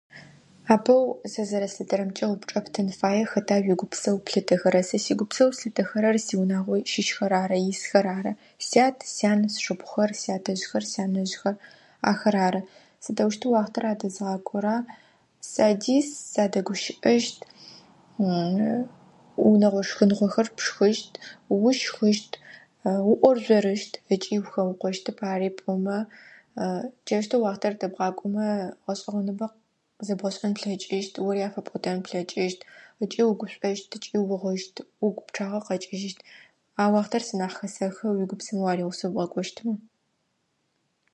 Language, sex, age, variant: Adyghe, female, 19-29, Адыгабзэ (Кирил, пстэумэ зэдыряе)